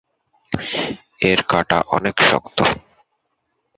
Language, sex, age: Bengali, male, 19-29